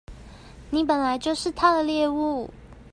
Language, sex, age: Chinese, female, 30-39